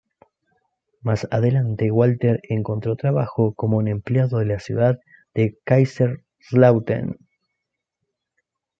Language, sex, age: Spanish, male, 19-29